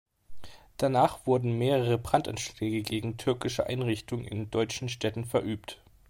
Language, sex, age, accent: German, male, 19-29, Deutschland Deutsch